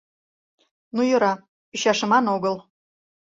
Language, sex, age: Mari, female, 30-39